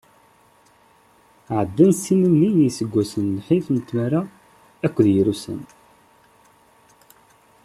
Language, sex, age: Kabyle, male, 30-39